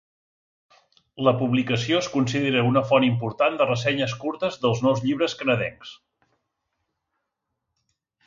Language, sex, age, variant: Catalan, male, 50-59, Central